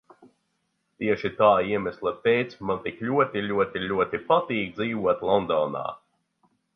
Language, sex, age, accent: Latvian, male, 19-29, Rigas